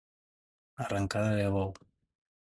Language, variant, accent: Catalan, Nord-Occidental, nord-occidental